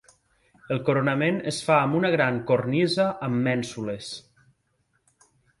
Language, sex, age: Catalan, male, 40-49